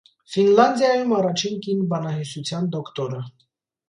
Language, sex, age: Armenian, male, 19-29